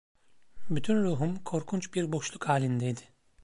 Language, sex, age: Turkish, male, 30-39